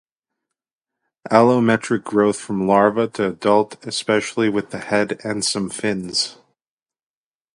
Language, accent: English, United States English